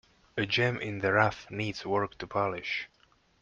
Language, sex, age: English, male, 30-39